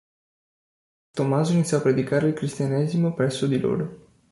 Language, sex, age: Italian, male, 19-29